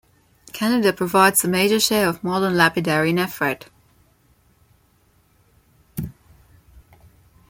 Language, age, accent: English, 19-29, Filipino